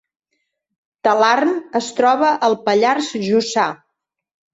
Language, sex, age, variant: Catalan, female, 60-69, Central